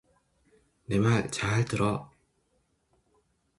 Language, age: Korean, 50-59